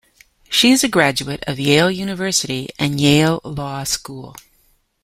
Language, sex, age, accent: English, female, 50-59, Canadian English